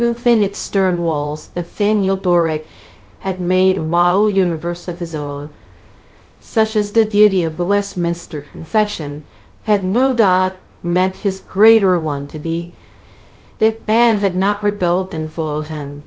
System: TTS, VITS